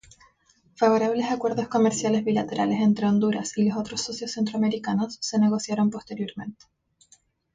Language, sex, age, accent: Spanish, female, 19-29, Chileno: Chile, Cuyo